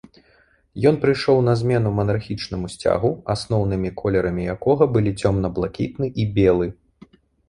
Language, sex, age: Belarusian, male, 30-39